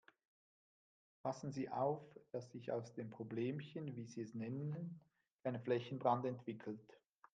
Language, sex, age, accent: German, male, 50-59, Schweizerdeutsch